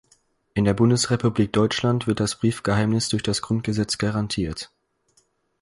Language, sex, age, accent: German, male, under 19, Deutschland Deutsch